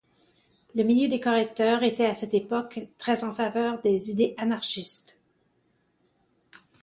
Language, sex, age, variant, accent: French, female, 50-59, Français d'Amérique du Nord, Français du Canada